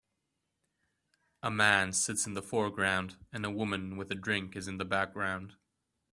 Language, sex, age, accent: English, male, 19-29, England English